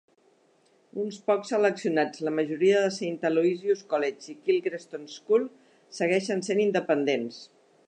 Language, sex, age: Catalan, female, 60-69